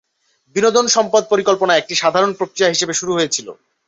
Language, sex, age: Bengali, male, 19-29